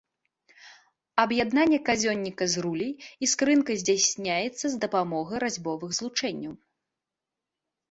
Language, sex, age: Belarusian, female, 19-29